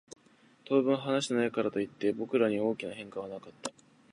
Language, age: Japanese, under 19